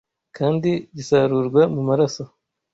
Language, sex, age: Kinyarwanda, male, 19-29